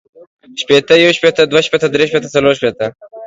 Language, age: Pashto, 19-29